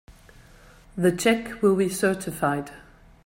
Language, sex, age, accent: English, female, 40-49, England English